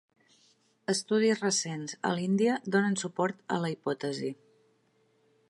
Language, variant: Catalan, Central